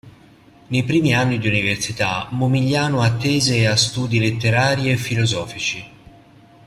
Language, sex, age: Italian, male, 40-49